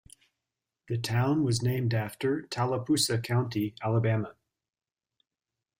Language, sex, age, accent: English, male, 30-39, United States English